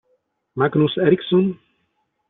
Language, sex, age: Italian, male, 40-49